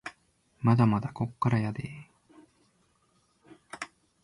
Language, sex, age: Japanese, male, 19-29